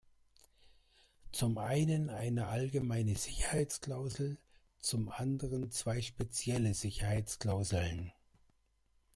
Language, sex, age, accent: German, male, 60-69, Deutschland Deutsch